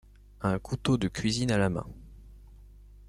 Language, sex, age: French, male, under 19